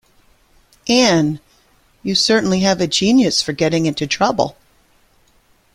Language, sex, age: English, female, 50-59